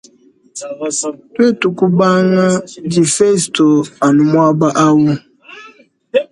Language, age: Luba-Lulua, 30-39